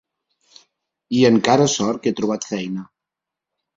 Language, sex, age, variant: Catalan, male, 40-49, Central